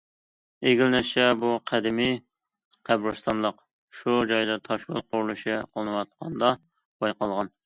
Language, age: Uyghur, 30-39